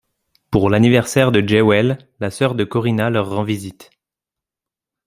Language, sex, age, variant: French, male, 19-29, Français de métropole